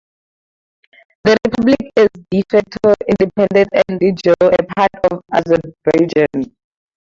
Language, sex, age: English, female, 19-29